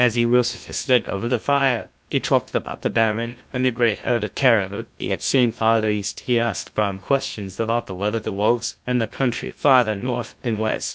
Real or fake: fake